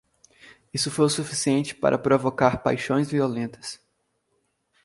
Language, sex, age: Portuguese, male, 19-29